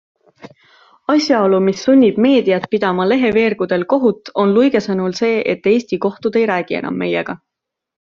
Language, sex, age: Estonian, female, 19-29